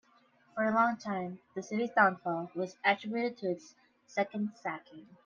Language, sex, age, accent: English, female, under 19, United States English